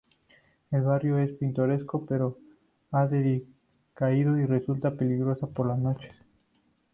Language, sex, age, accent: Spanish, male, 19-29, México